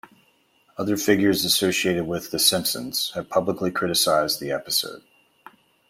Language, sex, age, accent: English, male, 40-49, United States English